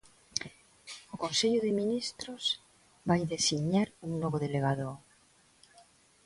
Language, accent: Galician, Neofalante